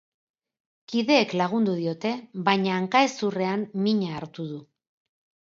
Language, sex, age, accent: Basque, female, 50-59, Erdialdekoa edo Nafarra (Gipuzkoa, Nafarroa)